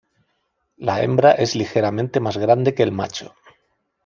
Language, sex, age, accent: Spanish, male, 40-49, España: Sur peninsular (Andalucia, Extremadura, Murcia)